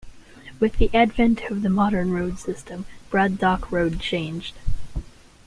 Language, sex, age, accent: English, male, under 19, United States English